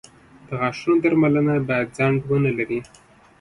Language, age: Pashto, 30-39